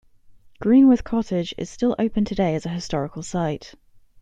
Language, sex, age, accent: English, female, 19-29, England English